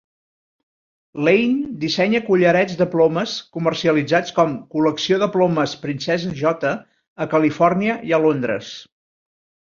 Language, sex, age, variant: Catalan, male, 50-59, Central